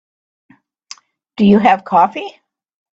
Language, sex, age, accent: English, female, 70-79, United States English